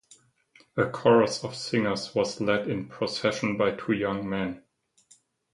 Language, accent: English, German